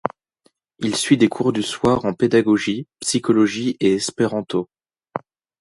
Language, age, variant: French, under 19, Français de métropole